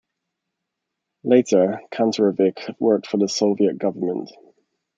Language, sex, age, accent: English, male, 19-29, England English